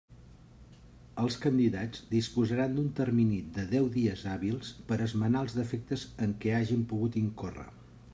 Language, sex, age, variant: Catalan, male, 50-59, Central